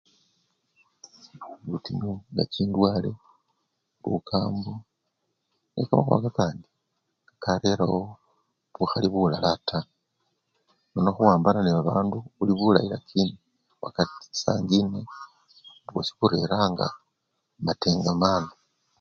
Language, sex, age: Luyia, male, 50-59